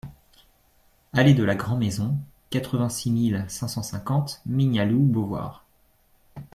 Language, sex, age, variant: French, male, 30-39, Français de métropole